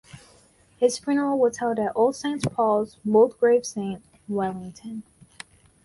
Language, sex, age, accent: English, female, 19-29, United States English